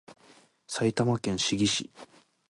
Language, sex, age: Japanese, male, 19-29